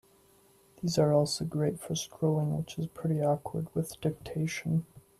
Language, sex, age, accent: English, male, 19-29, United States English